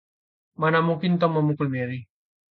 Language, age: Indonesian, 19-29